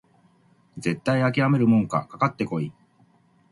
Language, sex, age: Japanese, male, 50-59